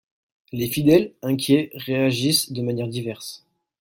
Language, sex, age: French, male, 19-29